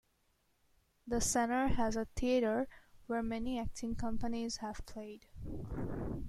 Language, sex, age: English, female, under 19